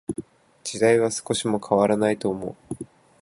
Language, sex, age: Japanese, male, 19-29